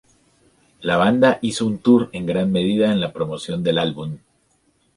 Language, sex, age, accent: Spanish, male, 40-49, Andino-Pacífico: Colombia, Perú, Ecuador, oeste de Bolivia y Venezuela andina